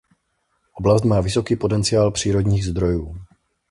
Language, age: Czech, 30-39